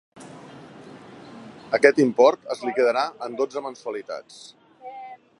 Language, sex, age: Catalan, male, 50-59